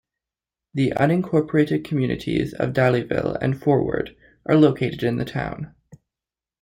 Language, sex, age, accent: English, male, 19-29, Canadian English